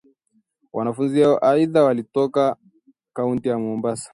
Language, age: Swahili, 19-29